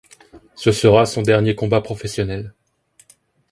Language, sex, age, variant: French, male, 19-29, Français de métropole